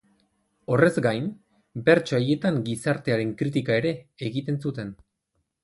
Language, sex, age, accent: Basque, male, 30-39, Erdialdekoa edo Nafarra (Gipuzkoa, Nafarroa)